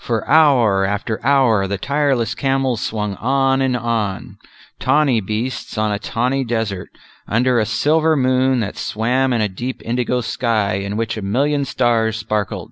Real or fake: real